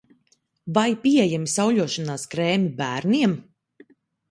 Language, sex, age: Latvian, female, 19-29